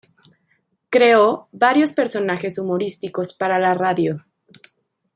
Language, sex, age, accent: Spanish, female, 19-29, México